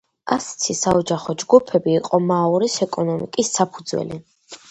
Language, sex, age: Georgian, female, under 19